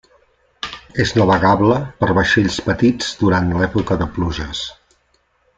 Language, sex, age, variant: Catalan, male, 60-69, Central